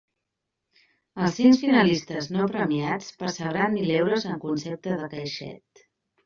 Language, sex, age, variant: Catalan, female, 30-39, Central